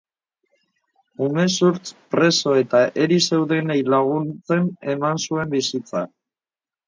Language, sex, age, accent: Basque, female, 50-59, Mendebalekoa (Araba, Bizkaia, Gipuzkoako mendebaleko herri batzuk)